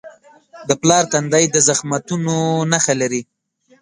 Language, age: Pashto, under 19